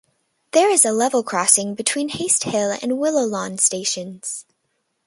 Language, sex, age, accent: English, female, under 19, United States English